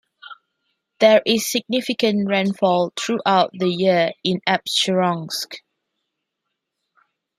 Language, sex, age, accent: English, female, 19-29, Malaysian English